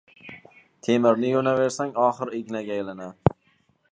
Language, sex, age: Uzbek, male, 19-29